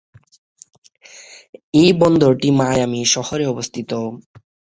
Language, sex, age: Bengali, male, 19-29